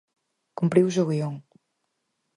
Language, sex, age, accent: Galician, female, 19-29, Central (gheada)